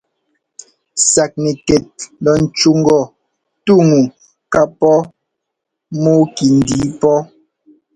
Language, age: Ngomba, 19-29